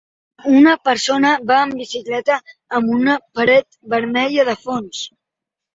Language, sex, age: Catalan, male, 50-59